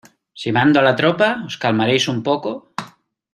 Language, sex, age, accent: Spanish, male, 30-39, España: Norte peninsular (Asturias, Castilla y León, Cantabria, País Vasco, Navarra, Aragón, La Rioja, Guadalajara, Cuenca)